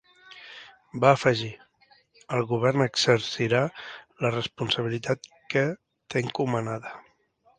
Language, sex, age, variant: Catalan, male, 30-39, Central